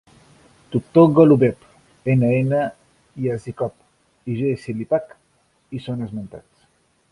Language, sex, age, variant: Catalan, male, 50-59, Central